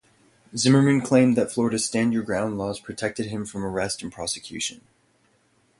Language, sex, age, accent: English, male, 19-29, United States English